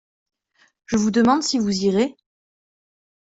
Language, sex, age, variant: French, female, 30-39, Français de métropole